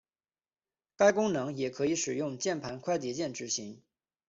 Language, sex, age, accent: Chinese, male, 19-29, 出生地：山西省